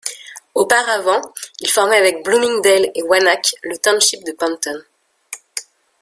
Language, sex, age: French, female, 19-29